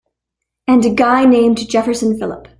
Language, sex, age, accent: English, female, under 19, Canadian English